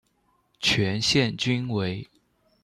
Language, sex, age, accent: Chinese, male, under 19, 出生地：湖南省